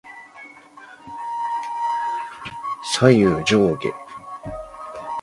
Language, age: Chinese, 19-29